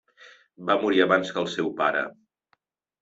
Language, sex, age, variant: Catalan, male, 40-49, Central